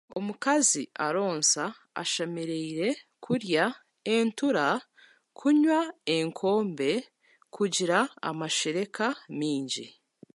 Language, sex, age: Chiga, female, 30-39